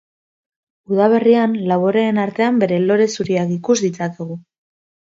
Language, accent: Basque, Mendebalekoa (Araba, Bizkaia, Gipuzkoako mendebaleko herri batzuk)